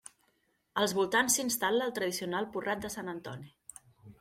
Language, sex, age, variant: Catalan, female, 30-39, Central